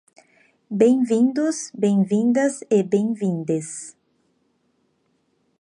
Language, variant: Portuguese, Portuguese (Brasil)